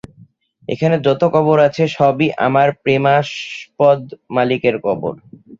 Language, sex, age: Bengali, male, 19-29